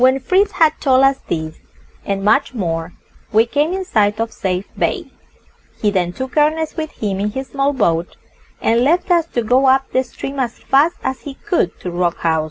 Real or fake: real